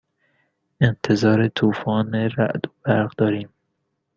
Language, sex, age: Persian, male, 19-29